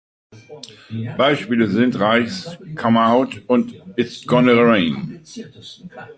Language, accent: German, Deutschland Deutsch